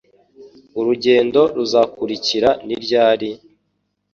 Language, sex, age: Kinyarwanda, male, 19-29